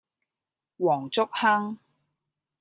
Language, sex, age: Cantonese, female, 19-29